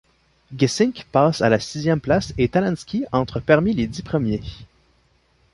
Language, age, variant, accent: French, 19-29, Français d'Amérique du Nord, Français du Canada